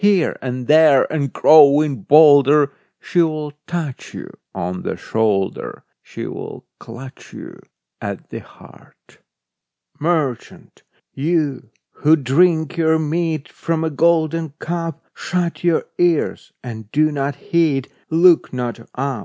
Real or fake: real